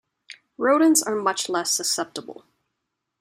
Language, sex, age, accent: English, female, 19-29, Canadian English